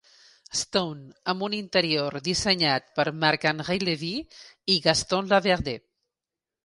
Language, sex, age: Catalan, female, 50-59